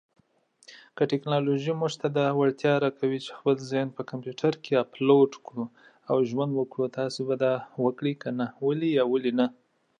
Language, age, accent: Pashto, 19-29, کندهاری لهجه